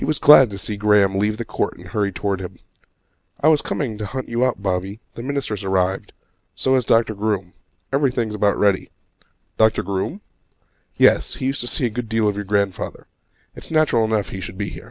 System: none